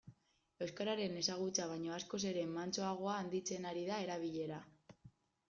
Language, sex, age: Basque, female, 19-29